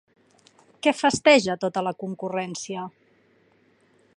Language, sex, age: Catalan, female, 40-49